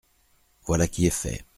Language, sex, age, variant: French, male, 40-49, Français de métropole